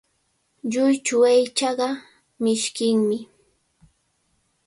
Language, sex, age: Cajatambo North Lima Quechua, female, 19-29